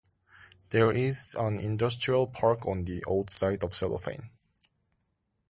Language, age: English, 19-29